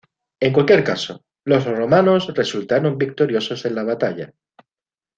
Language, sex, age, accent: Spanish, male, 40-49, España: Sur peninsular (Andalucia, Extremadura, Murcia)